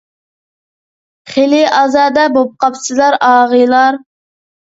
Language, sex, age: Uyghur, male, under 19